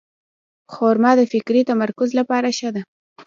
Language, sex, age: Pashto, female, under 19